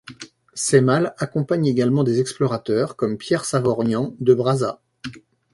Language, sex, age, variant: French, male, 50-59, Français de métropole